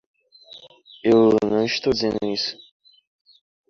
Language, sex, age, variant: Portuguese, male, under 19, Portuguese (Brasil)